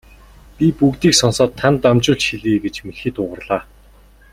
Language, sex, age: Mongolian, male, 30-39